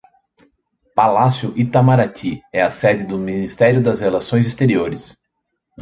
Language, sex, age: Portuguese, male, 30-39